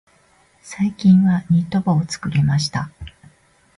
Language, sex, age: Japanese, female, 50-59